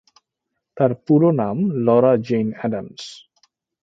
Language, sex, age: Bengali, male, 30-39